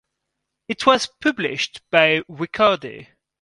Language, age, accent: English, 19-29, French